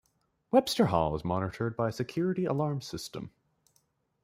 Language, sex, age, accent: English, male, 19-29, United States English